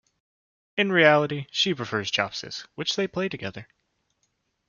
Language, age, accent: English, 19-29, United States English